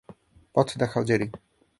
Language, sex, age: Bengali, male, 19-29